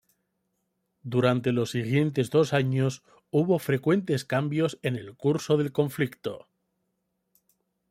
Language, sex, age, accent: Spanish, male, 40-49, España: Norte peninsular (Asturias, Castilla y León, Cantabria, País Vasco, Navarra, Aragón, La Rioja, Guadalajara, Cuenca)